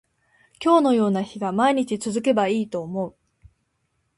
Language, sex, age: Japanese, female, 19-29